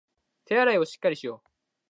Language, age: Japanese, 19-29